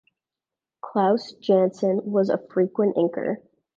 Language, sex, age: English, female, 19-29